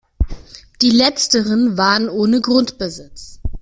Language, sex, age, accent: German, female, 30-39, Deutschland Deutsch